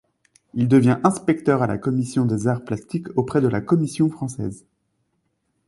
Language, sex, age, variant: French, male, 19-29, Français de métropole